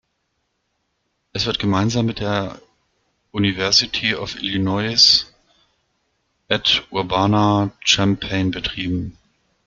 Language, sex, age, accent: German, male, 40-49, Deutschland Deutsch